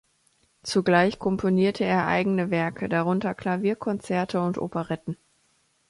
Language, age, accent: German, 30-39, Deutschland Deutsch